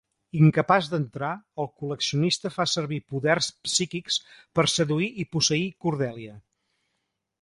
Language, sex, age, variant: Catalan, male, 50-59, Central